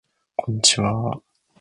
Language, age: Japanese, 19-29